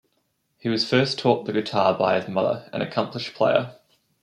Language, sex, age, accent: English, male, 19-29, Australian English